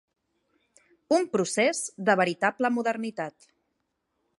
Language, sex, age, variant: Catalan, female, 30-39, Central